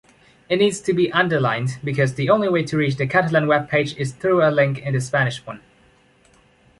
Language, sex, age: English, male, 19-29